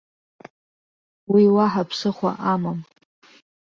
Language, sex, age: Abkhazian, female, 19-29